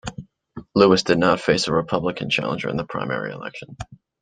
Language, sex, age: English, male, 19-29